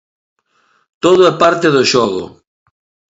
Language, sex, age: Galician, male, 50-59